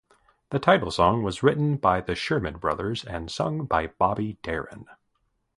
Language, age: English, 30-39